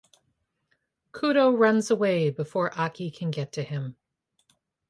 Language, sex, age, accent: English, female, 50-59, United States English